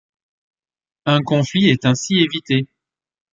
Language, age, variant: French, 30-39, Français de métropole